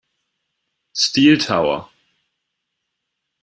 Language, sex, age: German, male, 19-29